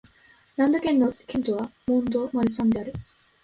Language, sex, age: Japanese, female, 19-29